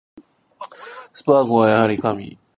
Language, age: Japanese, 19-29